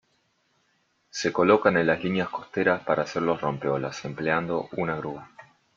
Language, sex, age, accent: Spanish, male, 19-29, Rioplatense: Argentina, Uruguay, este de Bolivia, Paraguay